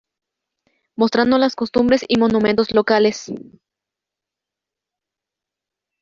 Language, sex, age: Spanish, female, under 19